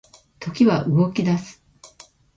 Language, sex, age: Japanese, female, 50-59